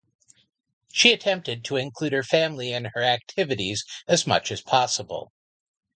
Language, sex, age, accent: English, male, 60-69, United States English